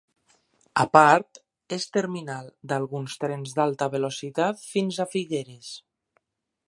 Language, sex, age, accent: Catalan, male, 19-29, valencià